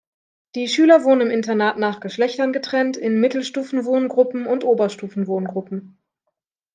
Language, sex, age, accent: German, female, 19-29, Deutschland Deutsch